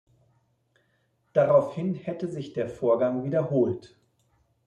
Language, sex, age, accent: German, male, 40-49, Deutschland Deutsch